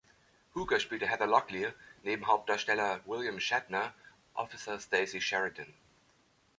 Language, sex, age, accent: German, male, 40-49, Deutschland Deutsch